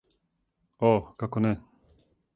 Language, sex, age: Serbian, male, 30-39